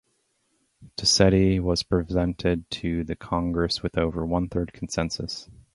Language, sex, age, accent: English, male, 30-39, United States English